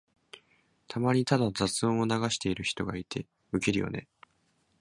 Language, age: Japanese, under 19